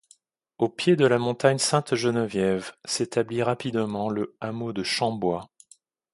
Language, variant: French, Français de métropole